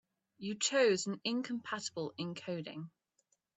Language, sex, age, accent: English, female, 19-29, England English